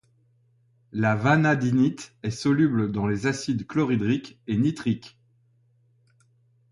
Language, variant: French, Français de métropole